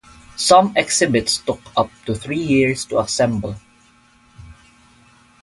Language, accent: English, Filipino